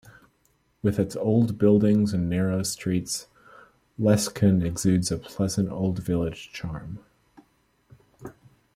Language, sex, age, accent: English, male, 19-29, United States English